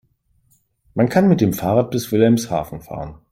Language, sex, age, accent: German, male, 40-49, Deutschland Deutsch